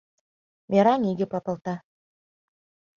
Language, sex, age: Mari, female, 30-39